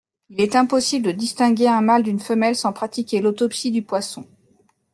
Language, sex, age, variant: French, female, 30-39, Français de métropole